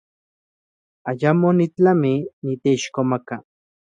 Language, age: Central Puebla Nahuatl, 30-39